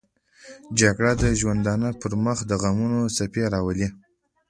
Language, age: Pashto, under 19